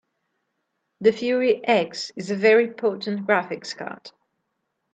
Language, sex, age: English, female, 40-49